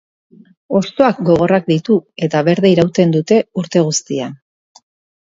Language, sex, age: Basque, female, 40-49